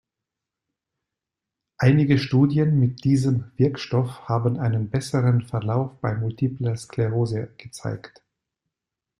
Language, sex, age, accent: German, male, 50-59, Deutschland Deutsch